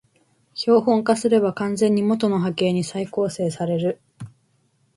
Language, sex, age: Japanese, female, 19-29